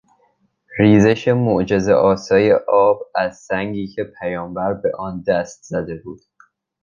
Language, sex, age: Persian, male, under 19